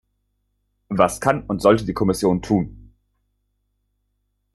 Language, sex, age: German, male, 19-29